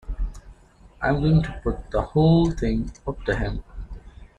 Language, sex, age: English, male, under 19